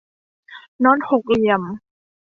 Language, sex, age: Thai, female, 19-29